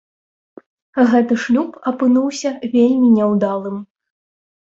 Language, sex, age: Belarusian, female, 30-39